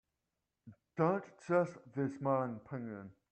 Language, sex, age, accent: English, male, 30-39, United States English